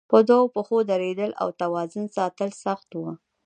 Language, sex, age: Pashto, female, 19-29